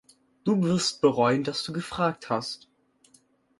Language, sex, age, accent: German, male, under 19, Deutschland Deutsch